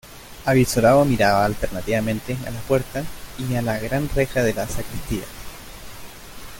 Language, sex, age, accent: Spanish, male, 30-39, Chileno: Chile, Cuyo